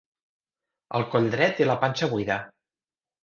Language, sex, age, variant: Catalan, male, 40-49, Central